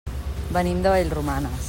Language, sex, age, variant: Catalan, female, 50-59, Central